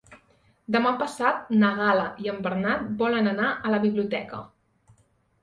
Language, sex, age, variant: Catalan, female, 19-29, Central